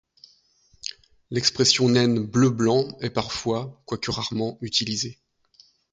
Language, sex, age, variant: French, male, 40-49, Français de métropole